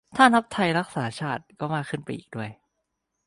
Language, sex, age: Thai, male, 19-29